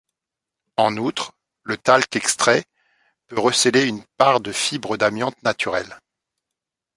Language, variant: French, Français de métropole